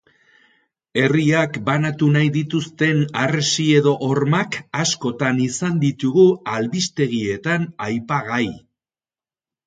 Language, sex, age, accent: Basque, male, 60-69, Erdialdekoa edo Nafarra (Gipuzkoa, Nafarroa)